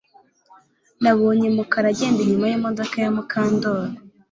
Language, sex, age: Kinyarwanda, female, 19-29